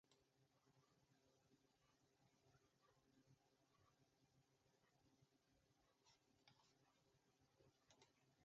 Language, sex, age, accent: English, male, 70-79, Scottish English